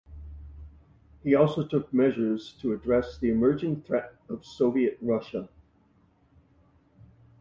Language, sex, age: English, male, 60-69